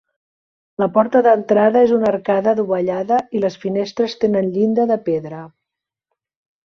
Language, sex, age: Catalan, female, 50-59